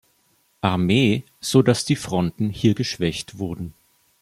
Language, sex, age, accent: German, male, 19-29, Österreichisches Deutsch